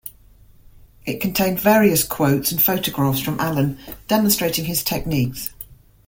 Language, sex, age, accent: English, female, 50-59, England English